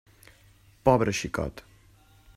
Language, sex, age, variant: Catalan, male, 19-29, Central